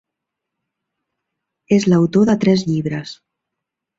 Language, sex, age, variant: Catalan, female, 19-29, Central